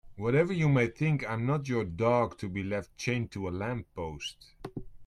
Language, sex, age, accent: English, male, 40-49, England English